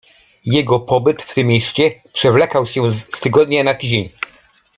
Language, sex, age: Polish, male, 40-49